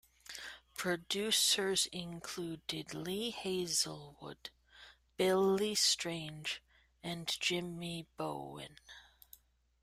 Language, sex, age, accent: English, female, 30-39, United States English